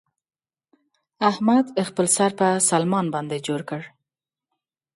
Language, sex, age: Pashto, female, 30-39